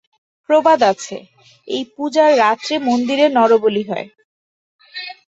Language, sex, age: Bengali, female, 19-29